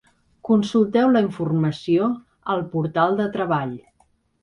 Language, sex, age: Catalan, female, 40-49